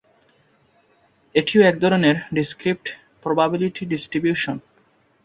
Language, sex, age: Bengali, male, 19-29